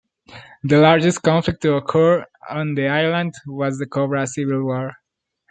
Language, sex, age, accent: English, male, under 19, United States English